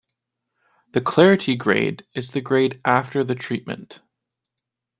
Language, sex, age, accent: English, male, 30-39, Canadian English